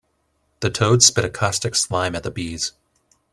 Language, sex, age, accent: English, male, 19-29, United States English